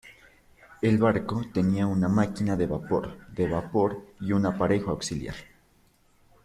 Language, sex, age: Spanish, male, 19-29